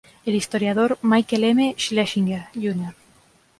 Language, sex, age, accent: Spanish, female, 30-39, España: Centro-Sur peninsular (Madrid, Toledo, Castilla-La Mancha)